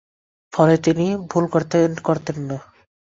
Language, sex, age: Bengali, male, 19-29